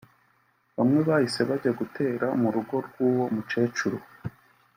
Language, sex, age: Kinyarwanda, male, 19-29